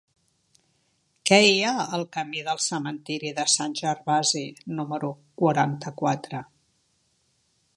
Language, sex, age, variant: Catalan, female, 70-79, Central